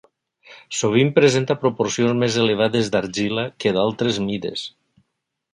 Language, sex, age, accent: Catalan, male, 60-69, valencià